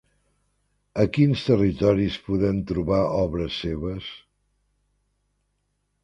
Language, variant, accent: Catalan, Central, balear